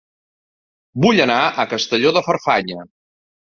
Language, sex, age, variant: Catalan, male, 50-59, Central